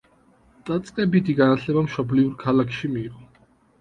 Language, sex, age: Georgian, male, 19-29